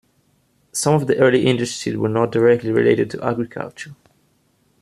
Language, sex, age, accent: English, male, 19-29, United States English